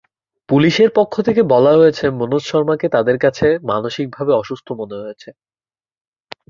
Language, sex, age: Bengali, male, under 19